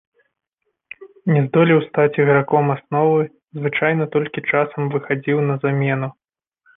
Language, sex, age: Belarusian, male, 30-39